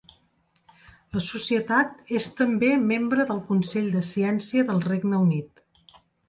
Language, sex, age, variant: Catalan, female, 50-59, Central